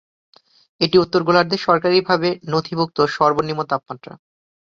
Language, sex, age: Bengali, male, 19-29